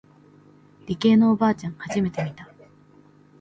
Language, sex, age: Japanese, female, 19-29